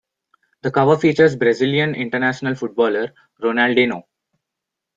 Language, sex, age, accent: English, male, 19-29, India and South Asia (India, Pakistan, Sri Lanka)